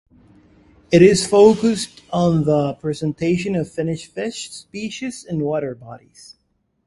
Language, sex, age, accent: English, male, 30-39, United States English